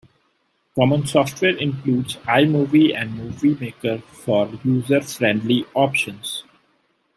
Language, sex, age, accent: English, male, 30-39, India and South Asia (India, Pakistan, Sri Lanka)